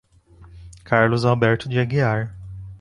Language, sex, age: Portuguese, male, 19-29